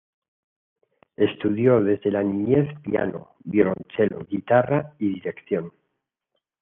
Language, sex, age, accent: Spanish, male, 50-59, España: Centro-Sur peninsular (Madrid, Toledo, Castilla-La Mancha)